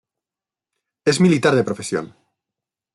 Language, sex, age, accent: Spanish, male, 40-49, España: Centro-Sur peninsular (Madrid, Toledo, Castilla-La Mancha)